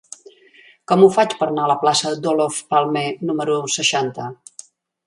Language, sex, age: Catalan, female, 60-69